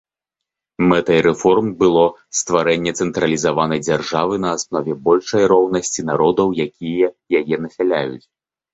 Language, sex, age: Belarusian, male, 30-39